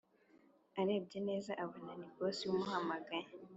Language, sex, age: Kinyarwanda, female, 19-29